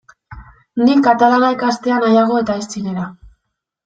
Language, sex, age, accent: Basque, female, 19-29, Mendebalekoa (Araba, Bizkaia, Gipuzkoako mendebaleko herri batzuk)